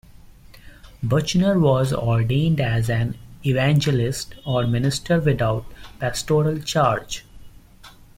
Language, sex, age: English, male, 19-29